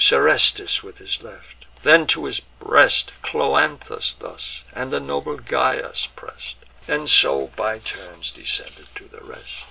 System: none